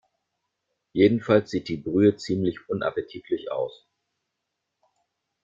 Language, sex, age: German, male, 40-49